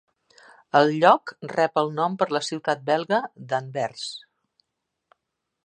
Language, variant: Catalan, Central